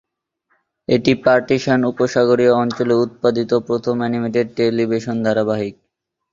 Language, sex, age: Bengali, male, under 19